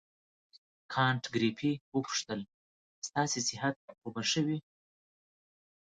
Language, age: Pashto, 30-39